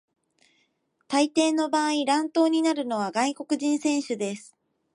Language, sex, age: Japanese, female, 19-29